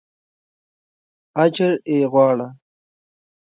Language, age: Pashto, 19-29